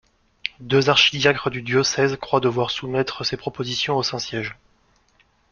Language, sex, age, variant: French, male, 19-29, Français de métropole